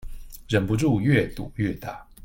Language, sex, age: Chinese, male, 30-39